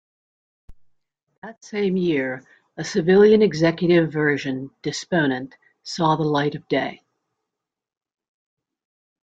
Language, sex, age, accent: English, female, 40-49, United States English